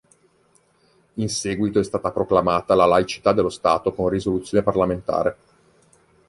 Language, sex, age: Italian, male, 30-39